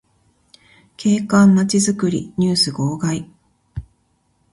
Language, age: Japanese, 30-39